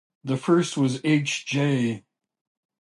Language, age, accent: English, 50-59, Canadian English